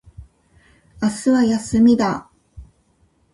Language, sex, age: Japanese, female, 50-59